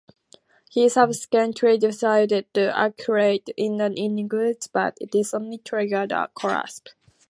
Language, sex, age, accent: English, female, under 19, England English